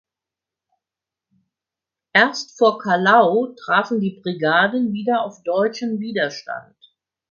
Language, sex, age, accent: German, female, 60-69, Deutschland Deutsch